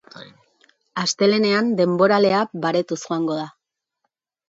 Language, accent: Basque, Erdialdekoa edo Nafarra (Gipuzkoa, Nafarroa)